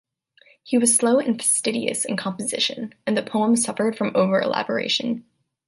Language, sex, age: English, female, 19-29